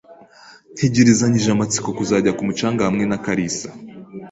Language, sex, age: Kinyarwanda, female, 19-29